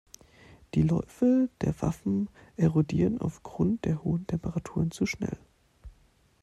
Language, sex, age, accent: German, male, 19-29, Deutschland Deutsch